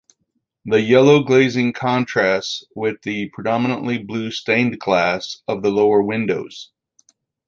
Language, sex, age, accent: English, male, 50-59, United States English